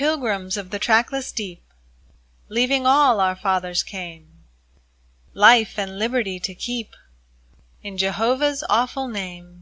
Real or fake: real